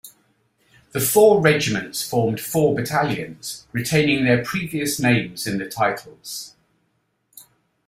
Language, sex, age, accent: English, male, 50-59, England English